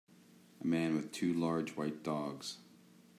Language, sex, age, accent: English, male, 50-59, United States English